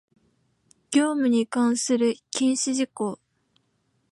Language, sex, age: Japanese, female, 19-29